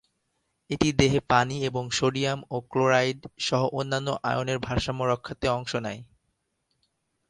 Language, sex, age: Bengali, male, 19-29